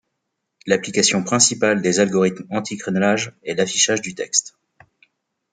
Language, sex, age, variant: French, male, 40-49, Français de métropole